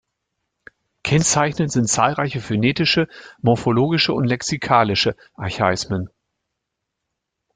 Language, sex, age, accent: German, male, 50-59, Deutschland Deutsch